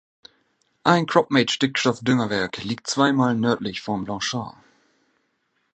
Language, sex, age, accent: German, male, 19-29, Deutschland Deutsch